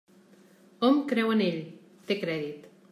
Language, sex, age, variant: Catalan, female, 40-49, Central